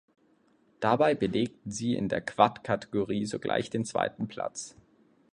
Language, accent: German, Deutschland Deutsch